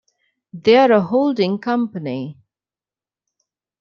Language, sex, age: English, female, under 19